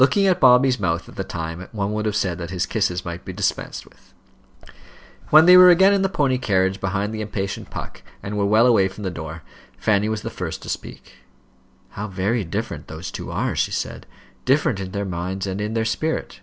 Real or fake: real